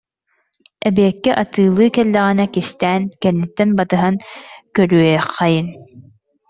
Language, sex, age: Yakut, female, under 19